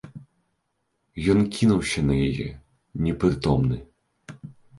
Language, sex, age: Belarusian, male, 19-29